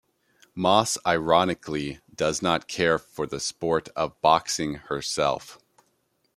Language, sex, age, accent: English, male, 30-39, United States English